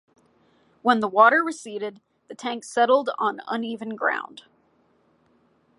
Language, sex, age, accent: English, female, 19-29, United States English